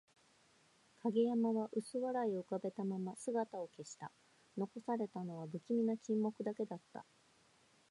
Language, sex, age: Japanese, female, 50-59